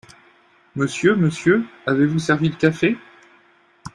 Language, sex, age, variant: French, male, 50-59, Français de métropole